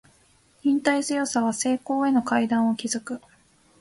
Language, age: Japanese, 19-29